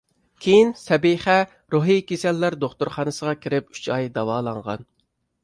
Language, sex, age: Uyghur, male, 30-39